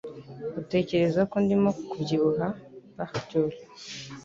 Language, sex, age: Kinyarwanda, female, under 19